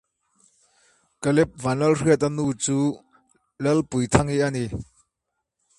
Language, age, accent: English, 30-39, United States English